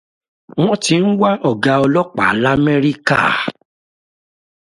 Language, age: Yoruba, 50-59